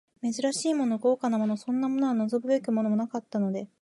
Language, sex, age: Japanese, female, 19-29